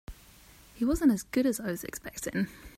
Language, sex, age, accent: English, female, 30-39, England English